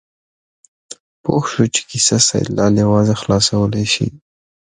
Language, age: Pashto, 19-29